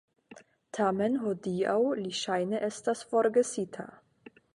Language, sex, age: Esperanto, female, 19-29